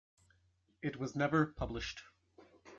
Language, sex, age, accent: English, male, 19-29, Canadian English